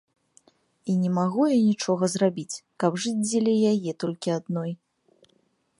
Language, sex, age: Belarusian, female, 19-29